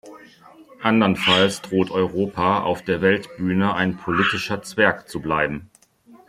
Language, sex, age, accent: German, male, 40-49, Deutschland Deutsch